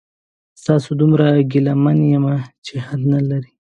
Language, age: Pashto, 30-39